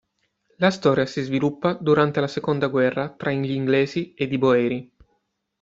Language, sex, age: Italian, male, 30-39